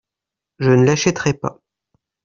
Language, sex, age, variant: French, male, 30-39, Français de métropole